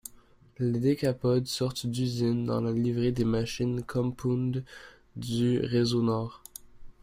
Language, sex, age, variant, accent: French, male, under 19, Français d'Amérique du Nord, Français du Canada